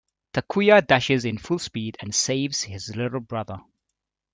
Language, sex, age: English, male, 30-39